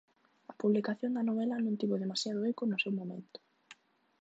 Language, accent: Galician, Normativo (estándar)